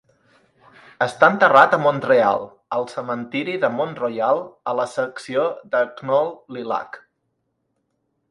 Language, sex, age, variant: Catalan, male, 40-49, Central